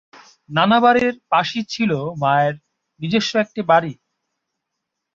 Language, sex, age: Bengali, male, 19-29